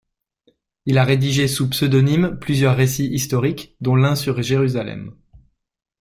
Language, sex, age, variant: French, male, 40-49, Français de métropole